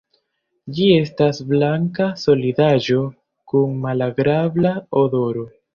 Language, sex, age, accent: Esperanto, male, 19-29, Internacia